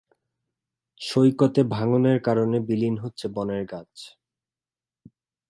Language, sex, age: Bengali, male, 19-29